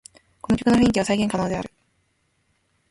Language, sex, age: Japanese, female, 19-29